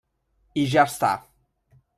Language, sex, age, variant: Catalan, male, 19-29, Central